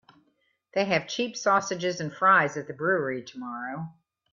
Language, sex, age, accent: English, female, 50-59, United States English